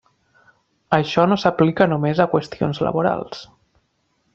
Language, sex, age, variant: Catalan, male, 19-29, Nord-Occidental